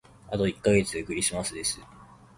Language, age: Japanese, 19-29